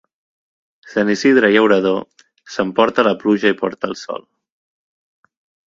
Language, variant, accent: Catalan, Central, central